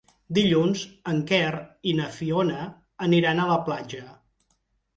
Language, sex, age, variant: Catalan, male, 50-59, Central